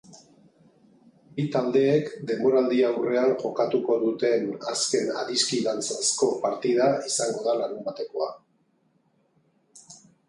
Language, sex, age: Basque, male, 50-59